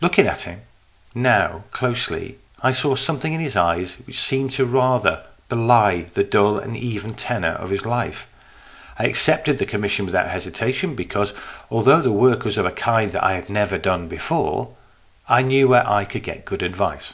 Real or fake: real